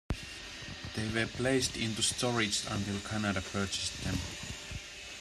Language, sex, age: English, male, 40-49